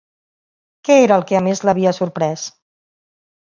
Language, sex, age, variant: Catalan, female, 40-49, Central